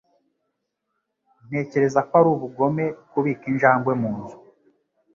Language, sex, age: Kinyarwanda, male, 19-29